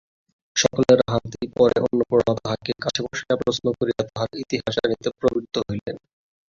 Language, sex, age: Bengali, male, 19-29